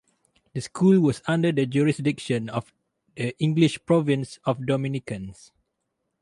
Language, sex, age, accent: English, male, 19-29, Malaysian English